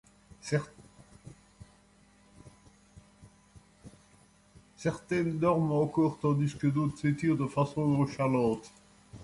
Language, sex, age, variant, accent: French, male, 70-79, Français d'Europe, Français de Belgique